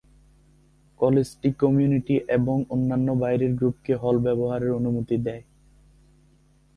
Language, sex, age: Bengali, male, 19-29